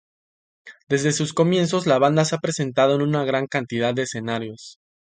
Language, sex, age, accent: Spanish, male, 19-29, México